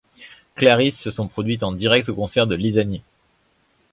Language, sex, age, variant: French, male, 30-39, Français de métropole